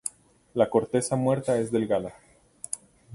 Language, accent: Spanish, México